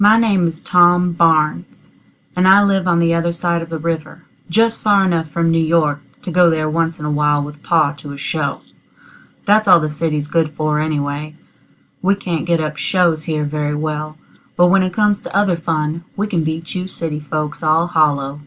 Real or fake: real